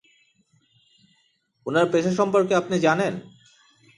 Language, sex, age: Bengali, male, 19-29